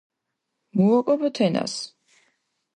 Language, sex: Mingrelian, female